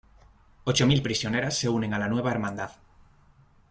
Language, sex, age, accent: Spanish, male, 19-29, España: Norte peninsular (Asturias, Castilla y León, Cantabria, País Vasco, Navarra, Aragón, La Rioja, Guadalajara, Cuenca)